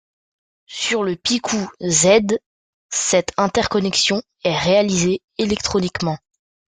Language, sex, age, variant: French, male, under 19, Français de métropole